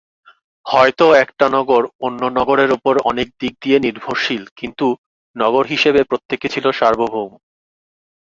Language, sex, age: Bengali, male, 30-39